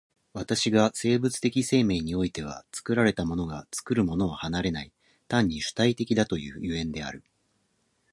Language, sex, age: Japanese, male, 30-39